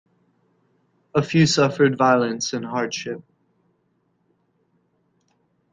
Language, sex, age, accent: English, male, 19-29, United States English